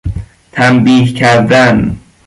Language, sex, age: Persian, male, under 19